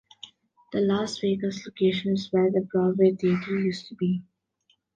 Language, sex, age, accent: English, female, 19-29, India and South Asia (India, Pakistan, Sri Lanka)